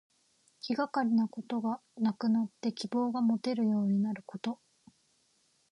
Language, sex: Japanese, female